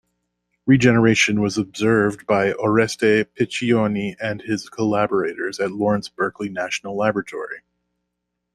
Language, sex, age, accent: English, male, 30-39, United States English